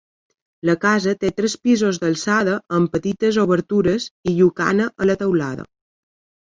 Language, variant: Catalan, Balear